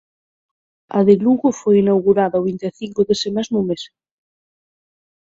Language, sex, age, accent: Galician, female, 19-29, Atlántico (seseo e gheada); Normativo (estándar)